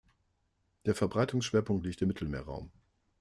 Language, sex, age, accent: German, male, 40-49, Deutschland Deutsch